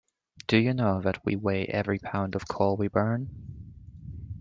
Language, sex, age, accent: English, male, 19-29, England English